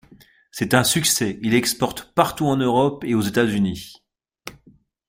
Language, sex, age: French, male, 40-49